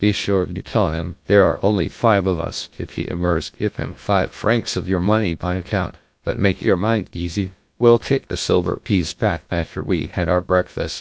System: TTS, GlowTTS